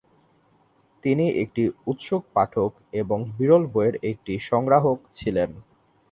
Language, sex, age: Bengali, male, 19-29